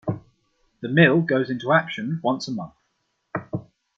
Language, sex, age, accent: English, male, 19-29, England English